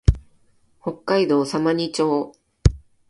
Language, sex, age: Japanese, female, 40-49